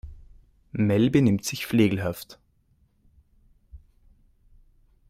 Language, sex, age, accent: German, male, 19-29, Österreichisches Deutsch